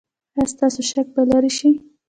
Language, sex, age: Pashto, female, under 19